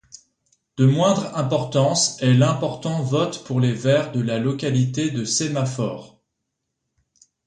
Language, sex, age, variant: French, male, 30-39, Français de métropole